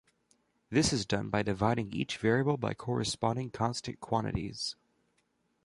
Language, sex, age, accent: English, male, under 19, United States English